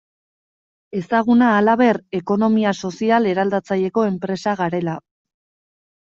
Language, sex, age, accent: Basque, female, 19-29, Erdialdekoa edo Nafarra (Gipuzkoa, Nafarroa)